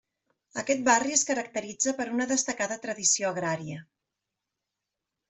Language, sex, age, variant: Catalan, female, 40-49, Central